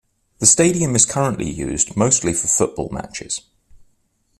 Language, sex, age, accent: English, male, 30-39, England English